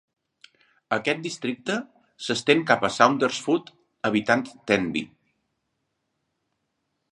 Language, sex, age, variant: Catalan, male, 50-59, Central